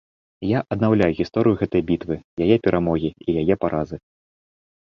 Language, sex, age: Belarusian, male, 19-29